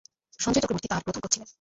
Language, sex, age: Bengali, female, 19-29